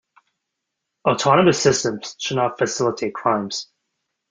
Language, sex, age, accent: English, male, 30-39, Canadian English